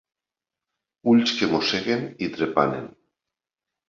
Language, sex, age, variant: Catalan, male, 50-59, Septentrional